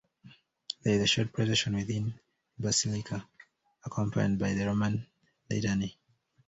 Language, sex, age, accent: English, male, 19-29, United States English